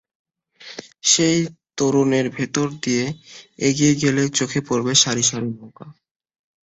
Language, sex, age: Bengali, male, 19-29